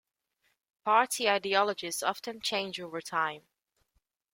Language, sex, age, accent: English, female, 19-29, Welsh English